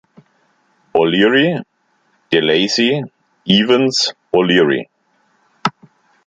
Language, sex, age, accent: German, male, 50-59, Deutschland Deutsch